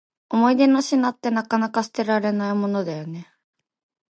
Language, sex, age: Japanese, female, 19-29